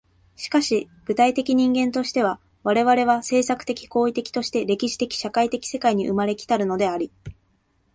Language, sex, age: Japanese, female, 19-29